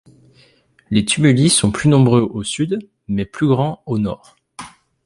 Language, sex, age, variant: French, male, 19-29, Français de métropole